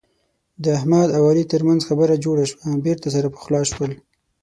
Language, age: Pashto, 19-29